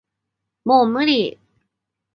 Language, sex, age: Japanese, female, 19-29